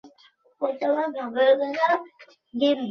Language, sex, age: Bengali, male, 40-49